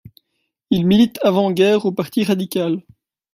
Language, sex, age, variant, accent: French, male, 19-29, Français d'Europe, Français de Belgique